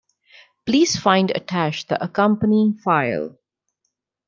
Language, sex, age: English, female, under 19